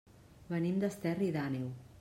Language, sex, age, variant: Catalan, female, 40-49, Central